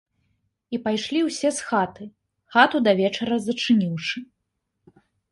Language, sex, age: Belarusian, female, 30-39